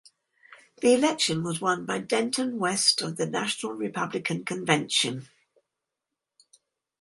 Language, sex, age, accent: English, female, 70-79, England English